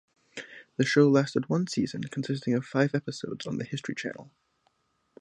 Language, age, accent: English, 19-29, United States English